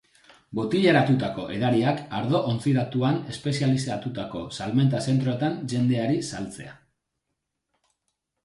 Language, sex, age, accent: Basque, male, 30-39, Mendebalekoa (Araba, Bizkaia, Gipuzkoako mendebaleko herri batzuk)